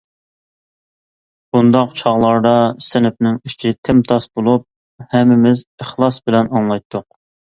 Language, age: Uyghur, 30-39